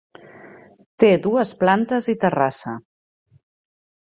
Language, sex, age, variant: Catalan, female, 40-49, Central